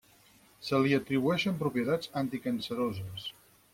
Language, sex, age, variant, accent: Catalan, male, 50-59, Central, central